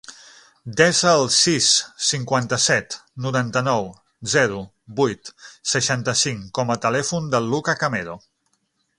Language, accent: Catalan, central; septentrional